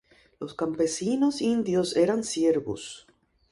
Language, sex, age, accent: Spanish, female, 50-59, Caribe: Cuba, Venezuela, Puerto Rico, República Dominicana, Panamá, Colombia caribeña, México caribeño, Costa del golfo de México